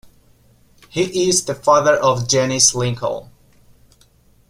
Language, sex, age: English, male, 19-29